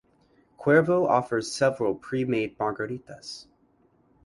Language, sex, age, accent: English, male, 19-29, United States English